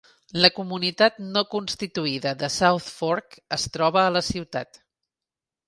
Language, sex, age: Catalan, female, 50-59